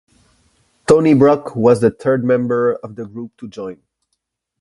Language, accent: English, Canadian English